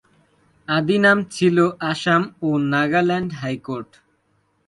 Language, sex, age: Bengali, male, under 19